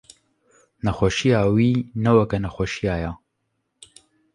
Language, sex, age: Kurdish, male, 19-29